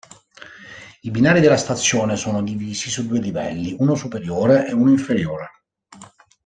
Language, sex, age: Italian, male, 40-49